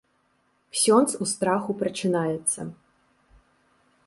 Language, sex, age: Belarusian, female, 30-39